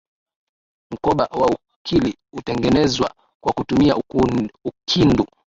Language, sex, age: Swahili, male, 19-29